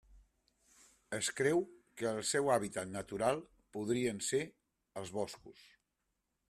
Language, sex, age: Catalan, male, 50-59